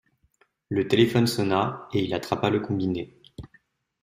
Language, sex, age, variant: French, male, 19-29, Français de métropole